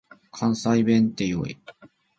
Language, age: Japanese, 30-39